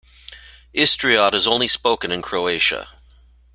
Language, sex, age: English, male, 50-59